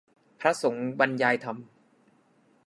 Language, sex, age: Thai, male, 19-29